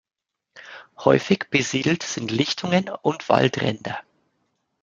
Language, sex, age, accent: German, male, 30-39, Deutschland Deutsch